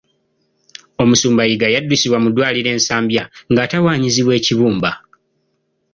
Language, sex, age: Ganda, male, 19-29